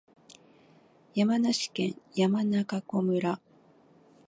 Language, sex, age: Japanese, female, 50-59